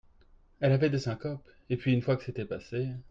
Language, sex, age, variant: French, male, 30-39, Français de métropole